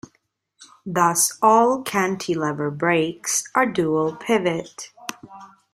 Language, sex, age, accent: English, female, 30-39, United States English